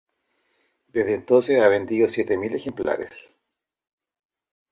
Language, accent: Spanish, Chileno: Chile, Cuyo